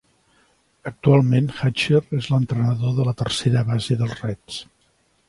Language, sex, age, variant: Catalan, male, 60-69, Central